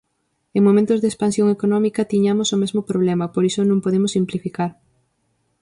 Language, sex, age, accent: Galician, female, 19-29, Oriental (común en zona oriental)